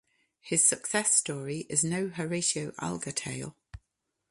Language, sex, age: English, female, 50-59